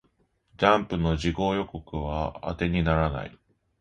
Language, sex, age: Japanese, male, 30-39